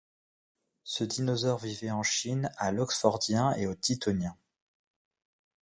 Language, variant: French, Français de métropole